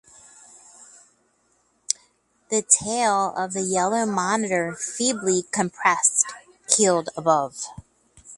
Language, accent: English, United States English